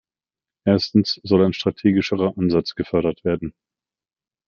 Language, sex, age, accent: German, male, 40-49, Deutschland Deutsch